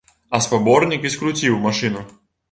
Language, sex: Belarusian, male